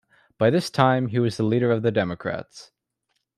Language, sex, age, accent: English, male, under 19, Canadian English